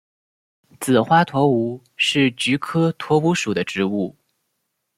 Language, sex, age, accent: Chinese, male, 19-29, 出生地：湖北省